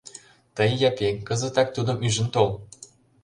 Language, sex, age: Mari, male, 19-29